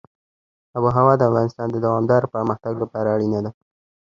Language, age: Pashto, under 19